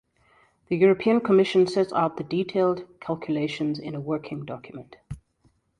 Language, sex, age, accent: English, female, 30-39, Southern African (South Africa, Zimbabwe, Namibia)